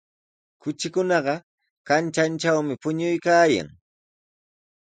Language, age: Sihuas Ancash Quechua, 19-29